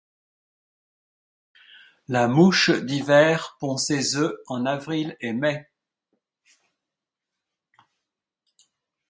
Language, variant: French, Français de métropole